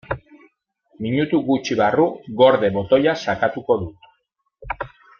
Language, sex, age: Basque, male, 30-39